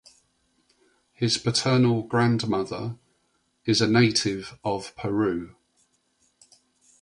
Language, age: English, 60-69